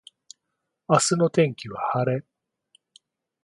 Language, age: Japanese, 50-59